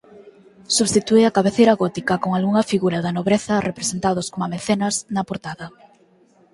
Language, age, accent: Galician, 19-29, Normativo (estándar)